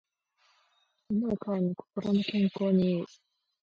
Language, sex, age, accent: Japanese, female, 19-29, 標準語